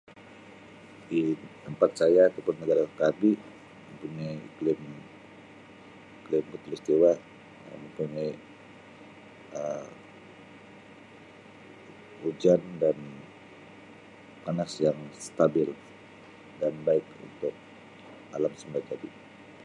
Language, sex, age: Sabah Malay, male, 40-49